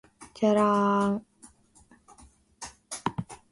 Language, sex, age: Japanese, female, 19-29